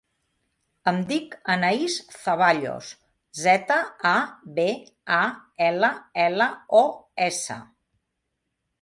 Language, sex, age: Catalan, female, 60-69